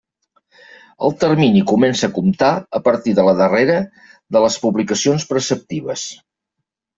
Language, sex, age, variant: Catalan, male, 50-59, Central